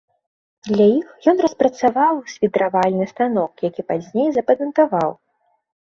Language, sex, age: Belarusian, female, 19-29